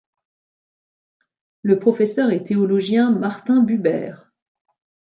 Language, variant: French, Français de métropole